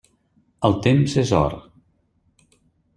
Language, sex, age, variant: Catalan, male, 50-59, Central